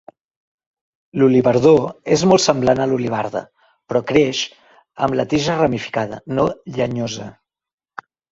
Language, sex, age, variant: Catalan, male, 40-49, Central